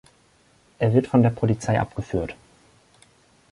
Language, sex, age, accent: German, male, 19-29, Deutschland Deutsch